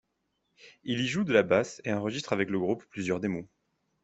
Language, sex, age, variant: French, male, 19-29, Français de métropole